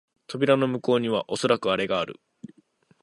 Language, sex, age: Japanese, male, 19-29